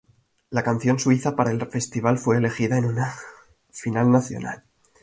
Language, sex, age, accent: Spanish, male, 19-29, España: Centro-Sur peninsular (Madrid, Toledo, Castilla-La Mancha)